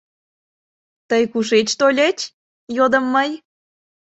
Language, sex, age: Mari, female, 19-29